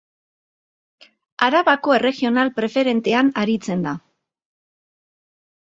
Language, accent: Basque, Mendebalekoa (Araba, Bizkaia, Gipuzkoako mendebaleko herri batzuk)